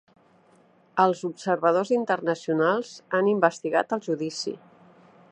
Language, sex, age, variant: Catalan, female, 50-59, Central